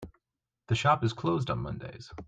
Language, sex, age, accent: English, male, under 19, United States English